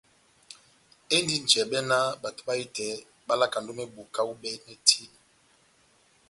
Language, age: Batanga, 50-59